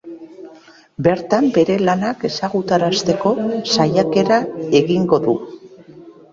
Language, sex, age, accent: Basque, female, 40-49, Mendebalekoa (Araba, Bizkaia, Gipuzkoako mendebaleko herri batzuk)